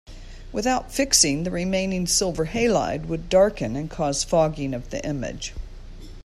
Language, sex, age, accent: English, female, 60-69, United States English